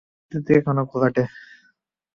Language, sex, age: Bengali, male, 19-29